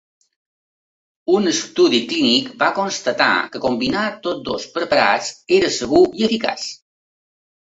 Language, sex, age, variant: Catalan, male, 50-59, Balear